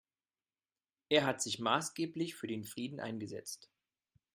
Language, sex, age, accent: German, male, 40-49, Deutschland Deutsch